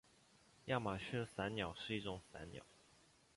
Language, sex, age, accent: Chinese, male, 19-29, 出生地：江西省